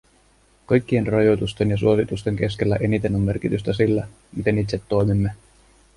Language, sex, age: Finnish, male, 30-39